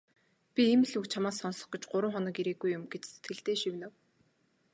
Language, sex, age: Mongolian, female, 19-29